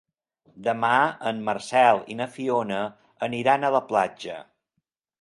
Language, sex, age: Catalan, male, 50-59